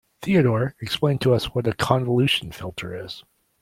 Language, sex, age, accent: English, male, 40-49, United States English